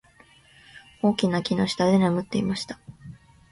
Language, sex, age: Japanese, female, under 19